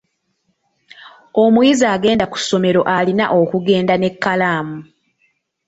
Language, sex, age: Ganda, female, 19-29